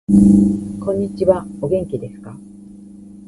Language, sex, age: Japanese, female, 50-59